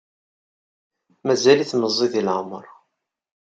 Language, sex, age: Kabyle, male, 30-39